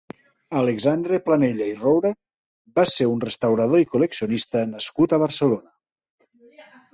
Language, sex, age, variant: Catalan, male, 40-49, Central